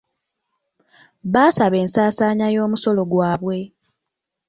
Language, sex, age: Ganda, female, 19-29